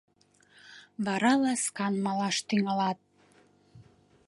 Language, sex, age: Mari, female, 19-29